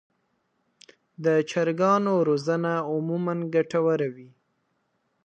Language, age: Pashto, under 19